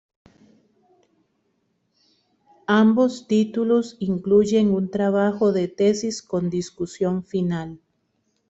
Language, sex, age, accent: Spanish, female, 40-49, América central